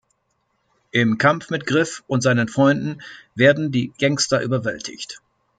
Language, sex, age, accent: German, male, 30-39, Deutschland Deutsch